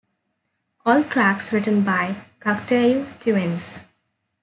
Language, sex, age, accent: English, female, 19-29, India and South Asia (India, Pakistan, Sri Lanka)